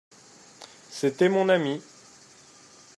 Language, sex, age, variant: French, male, 30-39, Français de métropole